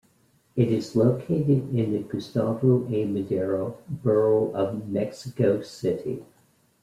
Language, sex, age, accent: English, male, 50-59, United States English